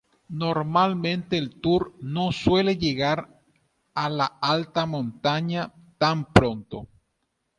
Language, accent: Spanish, Rioplatense: Argentina, Uruguay, este de Bolivia, Paraguay